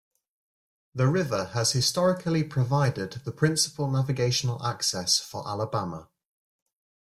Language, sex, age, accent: English, male, 30-39, England English